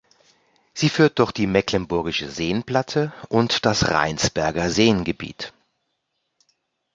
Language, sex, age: German, male, 40-49